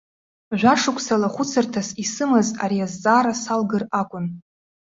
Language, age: Abkhazian, 19-29